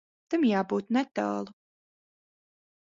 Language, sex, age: Latvian, female, 30-39